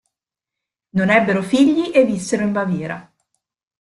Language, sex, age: Italian, female, 40-49